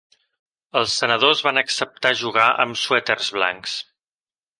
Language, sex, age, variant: Catalan, male, 30-39, Balear